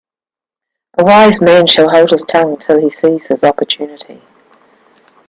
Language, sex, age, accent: English, female, 50-59, New Zealand English